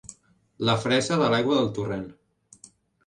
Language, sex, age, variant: Catalan, male, under 19, Central